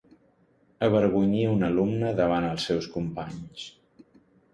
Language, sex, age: Catalan, male, 50-59